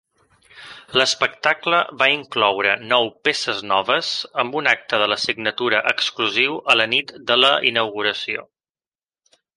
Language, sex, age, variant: Catalan, male, 30-39, Balear